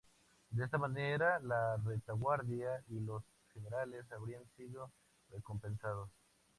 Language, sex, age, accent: Spanish, male, 19-29, México